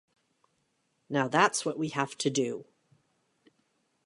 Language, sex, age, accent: English, female, 50-59, United States English